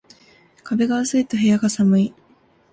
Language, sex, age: Japanese, female, 19-29